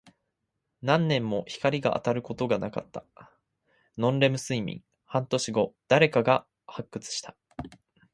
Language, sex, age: Japanese, male, under 19